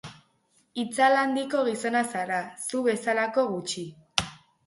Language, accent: Basque, Mendebalekoa (Araba, Bizkaia, Gipuzkoako mendebaleko herri batzuk)